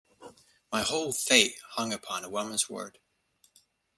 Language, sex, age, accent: English, male, 30-39, United States English